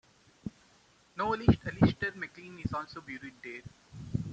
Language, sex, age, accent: English, male, 19-29, India and South Asia (India, Pakistan, Sri Lanka)